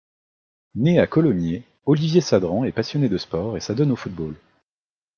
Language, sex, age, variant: French, male, 19-29, Français de métropole